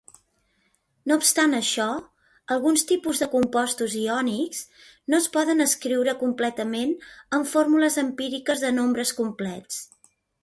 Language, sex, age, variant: Catalan, female, 40-49, Central